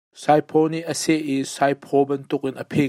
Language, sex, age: Hakha Chin, male, 30-39